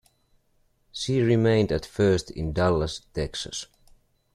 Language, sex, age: English, male, 30-39